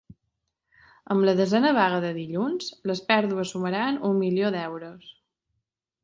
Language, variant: Catalan, Balear